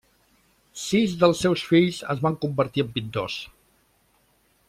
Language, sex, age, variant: Catalan, male, 60-69, Central